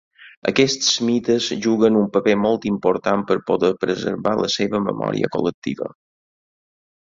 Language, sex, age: Catalan, male, 50-59